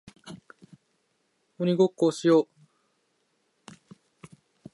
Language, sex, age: Japanese, male, 19-29